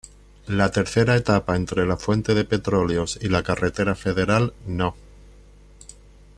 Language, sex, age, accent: Spanish, male, 50-59, España: Sur peninsular (Andalucia, Extremadura, Murcia)